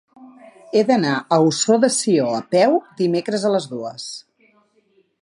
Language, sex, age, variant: Catalan, female, 50-59, Central